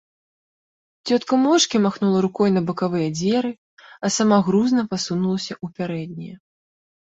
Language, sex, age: Belarusian, female, 30-39